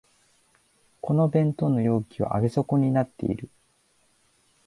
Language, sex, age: Japanese, male, 19-29